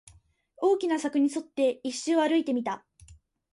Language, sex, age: Japanese, female, under 19